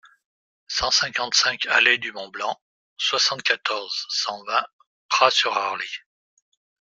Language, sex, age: French, male, 60-69